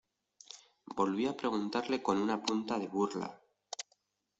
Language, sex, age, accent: Spanish, male, 19-29, España: Norte peninsular (Asturias, Castilla y León, Cantabria, País Vasco, Navarra, Aragón, La Rioja, Guadalajara, Cuenca)